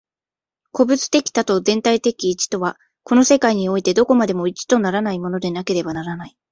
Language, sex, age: Japanese, female, 19-29